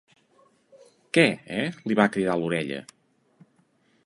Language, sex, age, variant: Catalan, male, 50-59, Central